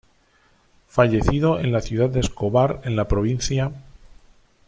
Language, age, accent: Spanish, 40-49, España: Centro-Sur peninsular (Madrid, Toledo, Castilla-La Mancha)